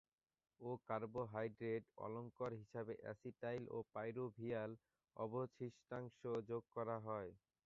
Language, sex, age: Bengali, male, 19-29